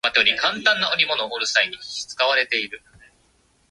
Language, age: Japanese, 19-29